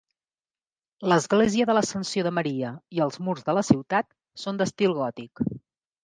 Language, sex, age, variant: Catalan, female, 40-49, Central